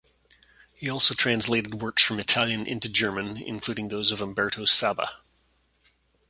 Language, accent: English, Canadian English